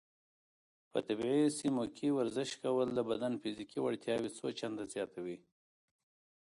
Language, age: Pashto, 40-49